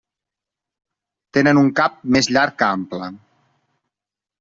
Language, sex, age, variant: Catalan, male, 30-39, Central